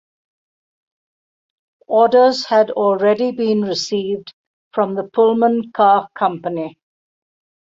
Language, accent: English, India and South Asia (India, Pakistan, Sri Lanka)